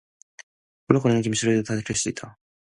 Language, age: Korean, 19-29